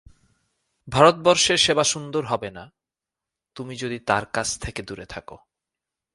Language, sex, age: Bengali, male, 30-39